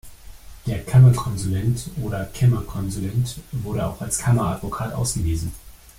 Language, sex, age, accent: German, male, 30-39, Deutschland Deutsch